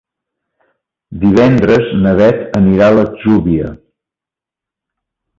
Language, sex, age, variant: Catalan, male, 60-69, Central